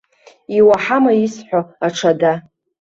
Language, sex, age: Abkhazian, female, 40-49